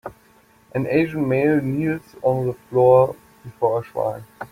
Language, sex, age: English, male, 30-39